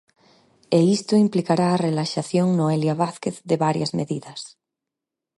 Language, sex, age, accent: Galician, female, 30-39, Normativo (estándar)